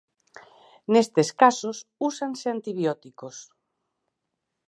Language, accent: Galician, Oriental (común en zona oriental)